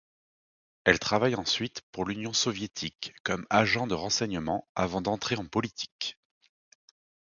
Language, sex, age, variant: French, male, 30-39, Français de métropole